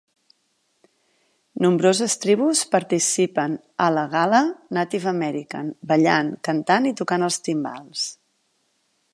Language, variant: Catalan, Central